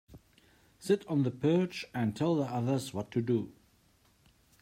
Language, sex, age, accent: English, male, 60-69, Southern African (South Africa, Zimbabwe, Namibia)